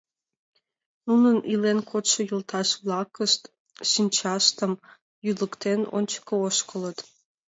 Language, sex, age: Mari, female, 19-29